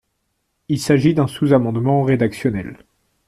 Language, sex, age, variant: French, male, 19-29, Français de métropole